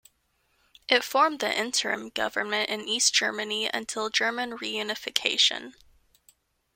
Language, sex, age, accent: English, female, 19-29, United States English